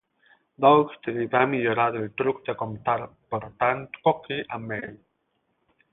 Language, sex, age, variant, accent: Catalan, male, 40-49, Alacantí, Barcelona